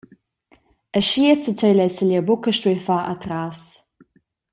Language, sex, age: Romansh, female, 19-29